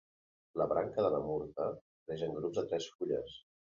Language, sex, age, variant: Catalan, male, 50-59, Central